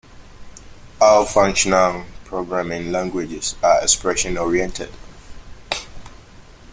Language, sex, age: English, male, 19-29